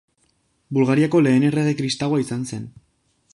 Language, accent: Basque, Erdialdekoa edo Nafarra (Gipuzkoa, Nafarroa)